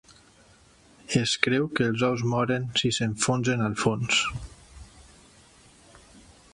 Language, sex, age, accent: Catalan, male, 40-49, valencià